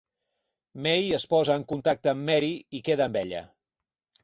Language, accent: Catalan, nord-oriental